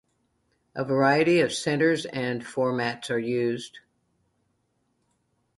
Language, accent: English, United States English